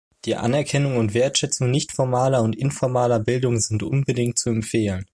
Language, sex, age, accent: German, male, under 19, Deutschland Deutsch